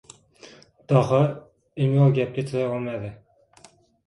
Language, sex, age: Uzbek, male, 30-39